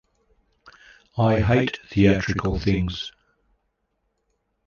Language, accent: English, Australian English